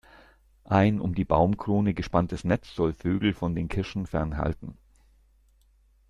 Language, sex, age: German, male, 60-69